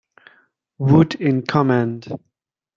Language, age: English, 30-39